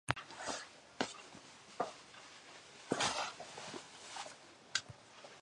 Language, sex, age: English, female, under 19